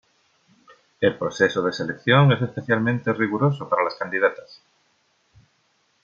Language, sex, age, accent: Spanish, male, 40-49, España: Sur peninsular (Andalucia, Extremadura, Murcia)